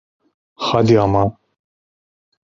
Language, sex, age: Turkish, male, 30-39